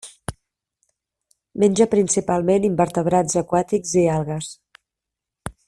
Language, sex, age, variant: Catalan, female, 40-49, Central